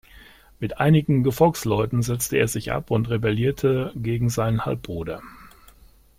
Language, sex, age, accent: German, male, 60-69, Deutschland Deutsch